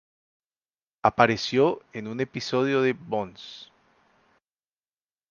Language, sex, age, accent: Spanish, male, 30-39, Andino-Pacífico: Colombia, Perú, Ecuador, oeste de Bolivia y Venezuela andina